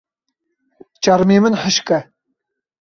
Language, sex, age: Kurdish, male, 19-29